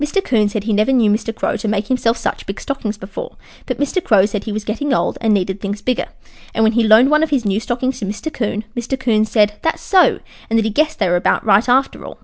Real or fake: real